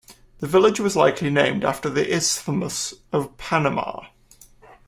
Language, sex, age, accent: English, male, 19-29, England English